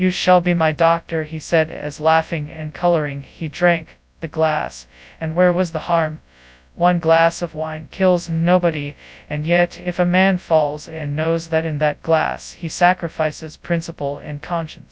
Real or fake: fake